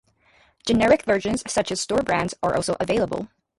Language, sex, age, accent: English, female, 19-29, United States English